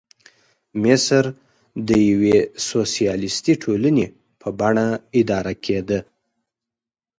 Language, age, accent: Pashto, 19-29, کندهارۍ لهجه